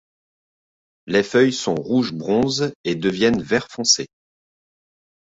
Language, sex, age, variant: French, male, 30-39, Français de métropole